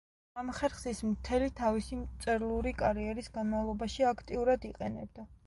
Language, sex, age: Georgian, female, 30-39